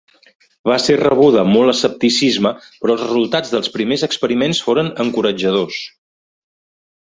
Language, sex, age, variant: Catalan, male, 40-49, Central